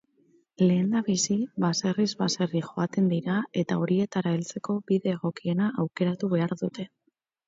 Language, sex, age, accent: Basque, female, 19-29, Mendebalekoa (Araba, Bizkaia, Gipuzkoako mendebaleko herri batzuk)